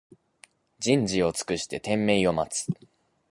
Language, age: Japanese, 19-29